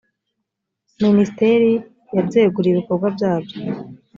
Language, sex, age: Kinyarwanda, female, 19-29